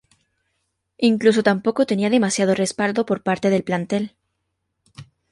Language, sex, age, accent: Spanish, female, 19-29, España: Sur peninsular (Andalucia, Extremadura, Murcia)